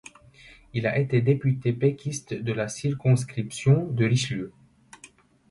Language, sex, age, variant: French, male, 19-29, Français de métropole